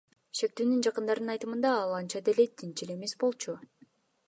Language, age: Kyrgyz, 19-29